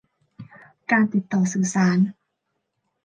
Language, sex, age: Thai, female, 19-29